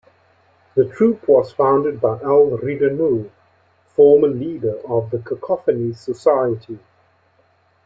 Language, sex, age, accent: English, male, 40-49, Southern African (South Africa, Zimbabwe, Namibia)